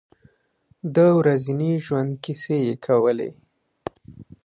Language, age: Pashto, 19-29